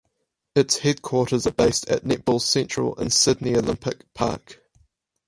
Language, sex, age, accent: English, male, 19-29, New Zealand English